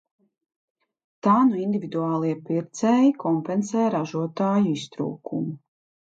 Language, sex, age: Latvian, female, 30-39